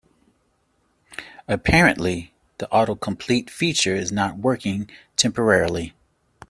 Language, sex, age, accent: English, male, 40-49, United States English